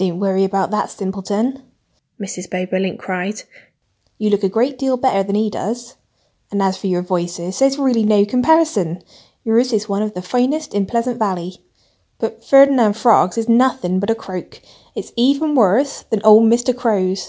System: none